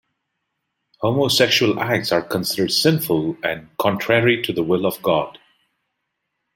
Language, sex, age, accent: English, male, 30-39, India and South Asia (India, Pakistan, Sri Lanka)